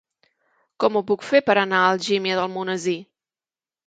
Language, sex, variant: Catalan, female, Central